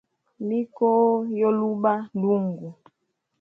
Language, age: Hemba, 30-39